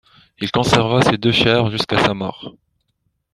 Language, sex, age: French, female, 30-39